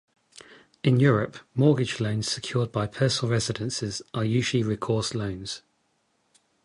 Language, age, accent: English, 50-59, England English